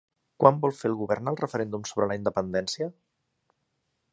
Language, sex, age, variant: Catalan, male, 50-59, Central